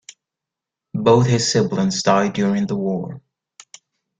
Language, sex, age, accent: English, male, 19-29, United States English